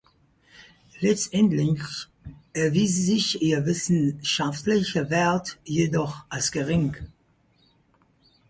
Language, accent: German, Deutschland Deutsch